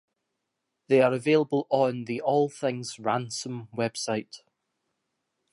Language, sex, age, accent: English, male, 30-39, Scottish English